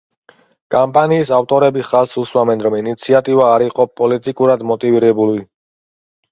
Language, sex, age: Georgian, male, 30-39